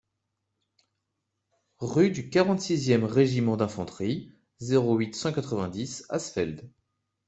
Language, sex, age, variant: French, male, 30-39, Français de métropole